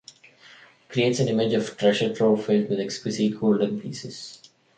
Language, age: English, 19-29